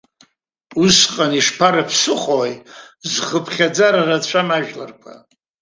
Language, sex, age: Abkhazian, male, 80-89